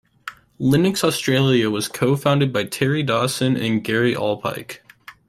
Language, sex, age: English, male, under 19